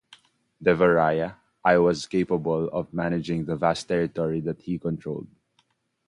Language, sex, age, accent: English, male, 19-29, Filipino